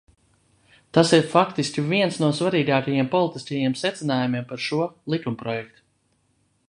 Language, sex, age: Latvian, male, 30-39